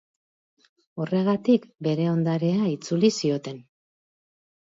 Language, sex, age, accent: Basque, female, 40-49, Mendebalekoa (Araba, Bizkaia, Gipuzkoako mendebaleko herri batzuk)